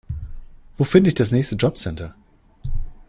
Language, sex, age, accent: German, male, 40-49, Deutschland Deutsch